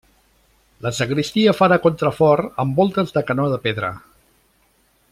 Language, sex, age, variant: Catalan, male, 60-69, Central